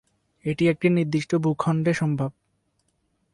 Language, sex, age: Bengali, male, 19-29